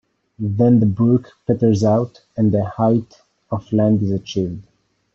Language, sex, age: English, male, 19-29